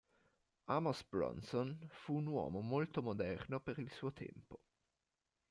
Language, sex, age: Italian, male, 19-29